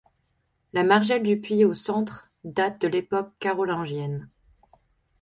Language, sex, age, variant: French, female, 19-29, Français de métropole